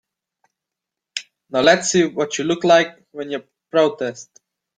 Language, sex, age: English, male, 19-29